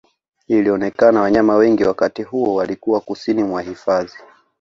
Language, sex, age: Swahili, male, 19-29